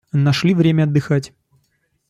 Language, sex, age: Russian, male, 30-39